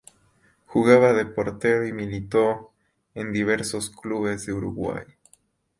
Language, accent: Spanish, Andino-Pacífico: Colombia, Perú, Ecuador, oeste de Bolivia y Venezuela andina